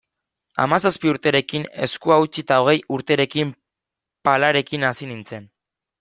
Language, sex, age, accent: Basque, male, 19-29, Mendebalekoa (Araba, Bizkaia, Gipuzkoako mendebaleko herri batzuk)